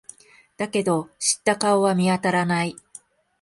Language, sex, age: Japanese, female, 40-49